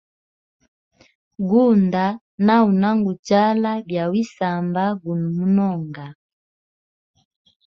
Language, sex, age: Hemba, female, 30-39